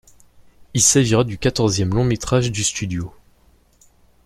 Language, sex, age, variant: French, male, under 19, Français de métropole